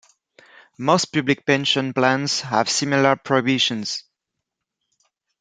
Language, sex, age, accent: English, male, 30-39, England English